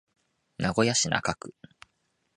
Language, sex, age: Japanese, male, 19-29